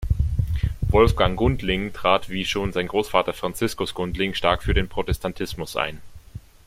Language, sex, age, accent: German, male, 19-29, Deutschland Deutsch